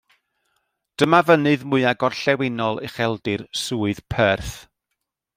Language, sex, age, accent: Welsh, male, 40-49, Y Deyrnas Unedig Cymraeg